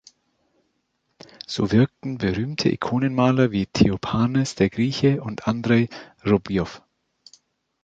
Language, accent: German, Deutschland Deutsch